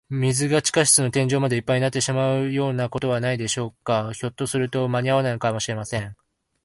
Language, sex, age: Japanese, male, 19-29